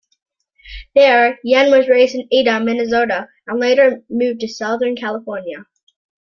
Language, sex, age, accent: English, female, under 19, Canadian English